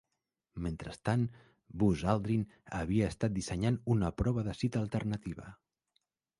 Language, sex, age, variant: Catalan, male, 40-49, Central